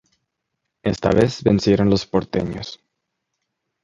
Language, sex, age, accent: Spanish, male, under 19, México